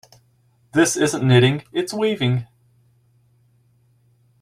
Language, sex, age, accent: English, male, 30-39, United States English